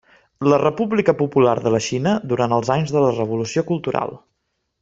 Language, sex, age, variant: Catalan, male, 19-29, Central